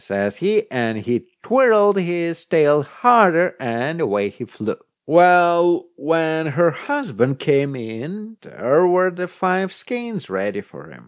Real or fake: real